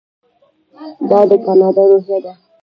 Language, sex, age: Pashto, female, 19-29